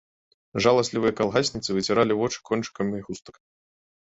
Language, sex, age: Belarusian, male, 30-39